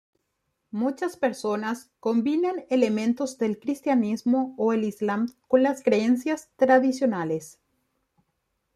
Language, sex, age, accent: Spanish, female, 30-39, Rioplatense: Argentina, Uruguay, este de Bolivia, Paraguay